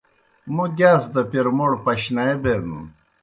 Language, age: Kohistani Shina, 60-69